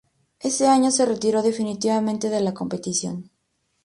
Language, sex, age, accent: Spanish, female, 19-29, México